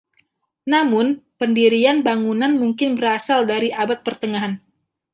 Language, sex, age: Indonesian, female, 19-29